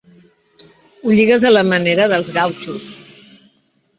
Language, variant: Catalan, Central